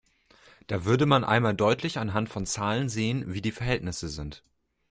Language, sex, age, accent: German, male, 19-29, Deutschland Deutsch